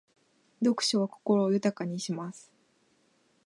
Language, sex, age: Japanese, female, 19-29